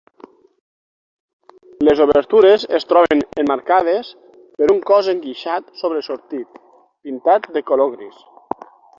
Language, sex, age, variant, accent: Catalan, male, 30-39, Nord-Occidental, nord-occidental; Lleida